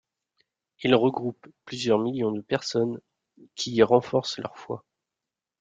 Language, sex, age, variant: French, male, 40-49, Français de métropole